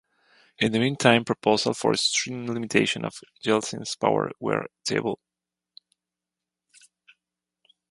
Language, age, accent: English, 40-49, United States English